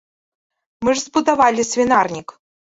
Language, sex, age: Belarusian, female, 19-29